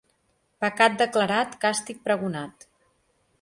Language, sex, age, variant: Catalan, female, 40-49, Central